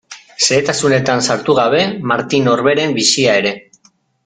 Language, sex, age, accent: Basque, male, 40-49, Mendebalekoa (Araba, Bizkaia, Gipuzkoako mendebaleko herri batzuk)